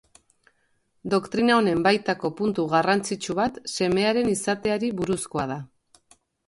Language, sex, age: Basque, female, 30-39